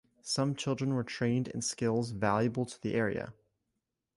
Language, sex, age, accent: English, male, under 19, United States English